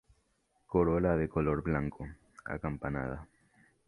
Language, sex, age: Spanish, male, under 19